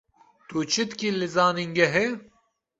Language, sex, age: Kurdish, male, 30-39